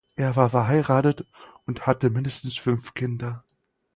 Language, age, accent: German, 19-29, Deutschland Deutsch